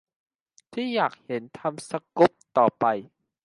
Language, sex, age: Thai, male, 19-29